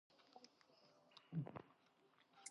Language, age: English, 19-29